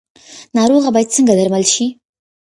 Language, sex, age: Pashto, female, 19-29